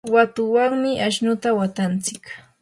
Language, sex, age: Yanahuanca Pasco Quechua, female, 30-39